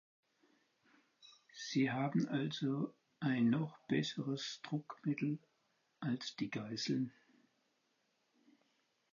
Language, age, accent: German, 70-79, Deutschland Deutsch